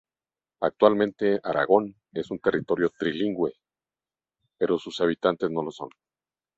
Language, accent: Spanish, México